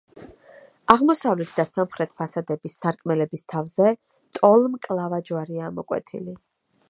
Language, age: Georgian, 30-39